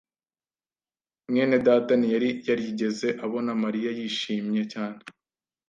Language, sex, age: Kinyarwanda, male, 19-29